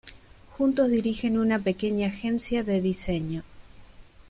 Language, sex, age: Spanish, female, 19-29